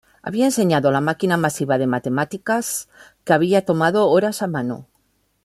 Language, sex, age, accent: Spanish, female, 50-59, España: Norte peninsular (Asturias, Castilla y León, Cantabria, País Vasco, Navarra, Aragón, La Rioja, Guadalajara, Cuenca)